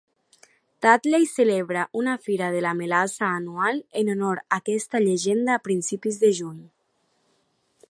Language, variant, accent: Catalan, Nord-Occidental, central